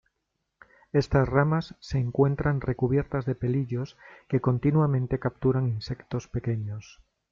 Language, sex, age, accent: Spanish, male, 40-49, España: Norte peninsular (Asturias, Castilla y León, Cantabria, País Vasco, Navarra, Aragón, La Rioja, Guadalajara, Cuenca)